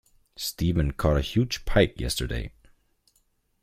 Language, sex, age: English, male, 19-29